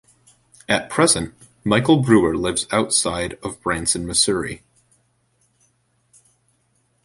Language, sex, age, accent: English, male, 19-29, United States English